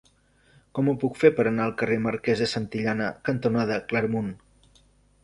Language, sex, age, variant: Catalan, male, 40-49, Central